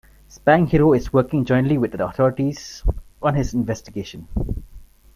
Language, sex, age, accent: English, male, 30-39, India and South Asia (India, Pakistan, Sri Lanka)